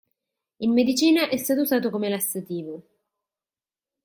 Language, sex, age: Italian, female, 19-29